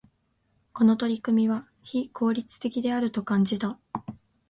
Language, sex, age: Japanese, female, 19-29